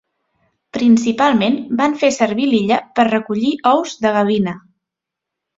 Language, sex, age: Catalan, female, 30-39